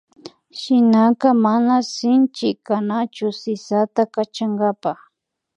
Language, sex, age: Imbabura Highland Quichua, female, under 19